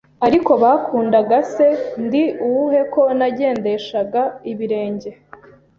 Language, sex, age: Kinyarwanda, female, 19-29